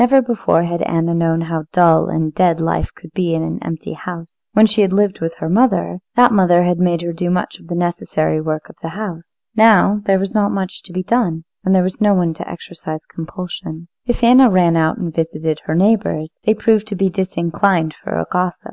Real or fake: real